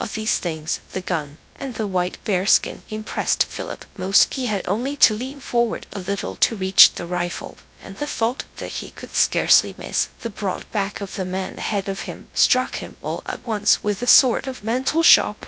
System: TTS, GradTTS